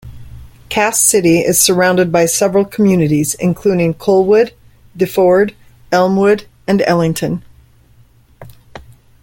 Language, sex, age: English, female, 50-59